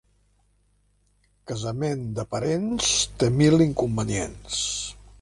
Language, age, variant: Catalan, 70-79, Central